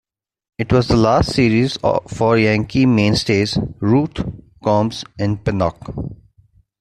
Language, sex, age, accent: English, male, 19-29, India and South Asia (India, Pakistan, Sri Lanka)